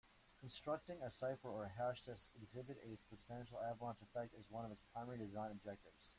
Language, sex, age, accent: English, male, 30-39, United States English